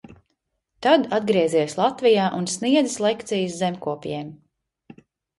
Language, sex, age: Latvian, female, 30-39